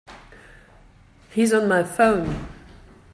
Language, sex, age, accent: English, female, 40-49, England English